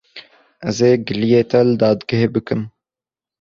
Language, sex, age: Kurdish, male, 19-29